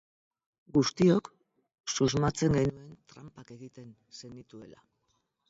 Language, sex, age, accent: Basque, female, 60-69, Mendebalekoa (Araba, Bizkaia, Gipuzkoako mendebaleko herri batzuk)